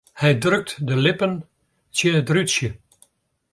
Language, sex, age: Western Frisian, male, 70-79